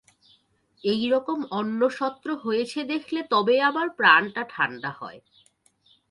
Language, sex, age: Bengali, female, 19-29